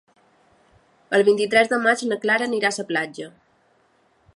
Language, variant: Catalan, Balear